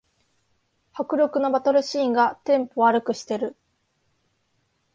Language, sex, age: Japanese, female, 19-29